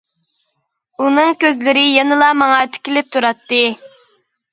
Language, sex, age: Uyghur, female, under 19